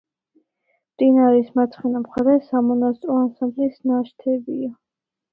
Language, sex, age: Georgian, female, under 19